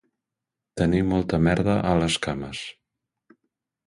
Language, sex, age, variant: Catalan, male, 30-39, Central